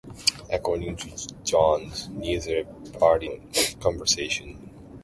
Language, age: English, under 19